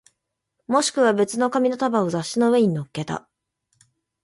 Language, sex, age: Japanese, female, 19-29